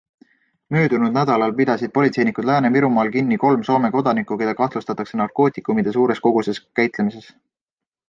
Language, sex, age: Estonian, male, 19-29